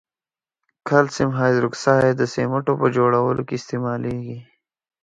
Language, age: Pashto, 19-29